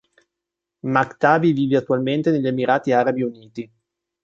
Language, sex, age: Italian, male, 50-59